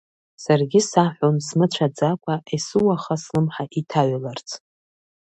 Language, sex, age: Abkhazian, female, 30-39